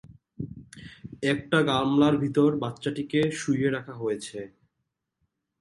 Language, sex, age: Bengali, male, 19-29